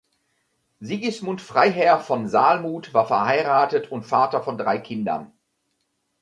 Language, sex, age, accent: German, male, 50-59, Deutschland Deutsch